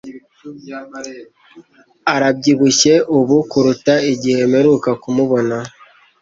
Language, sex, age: Kinyarwanda, male, 19-29